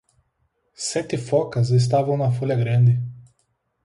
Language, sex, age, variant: Portuguese, male, 19-29, Portuguese (Brasil)